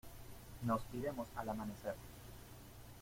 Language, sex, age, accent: Spanish, male, 30-39, Caribe: Cuba, Venezuela, Puerto Rico, República Dominicana, Panamá, Colombia caribeña, México caribeño, Costa del golfo de México